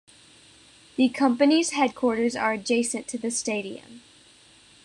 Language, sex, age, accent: English, female, under 19, United States English